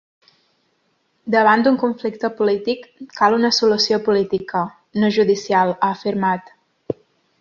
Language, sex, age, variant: Catalan, female, 30-39, Central